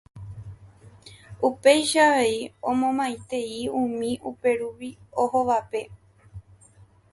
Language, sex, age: Guarani, female, 19-29